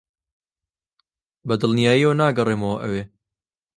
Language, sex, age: Central Kurdish, male, 19-29